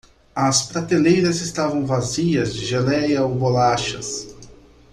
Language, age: Portuguese, 30-39